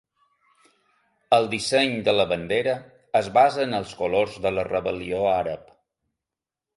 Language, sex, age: Catalan, male, 40-49